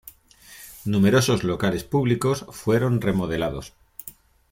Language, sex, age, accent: Spanish, male, 50-59, España: Centro-Sur peninsular (Madrid, Toledo, Castilla-La Mancha)